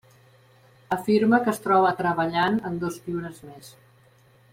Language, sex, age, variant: Catalan, female, 50-59, Central